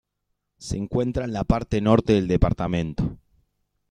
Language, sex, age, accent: Spanish, male, 30-39, Rioplatense: Argentina, Uruguay, este de Bolivia, Paraguay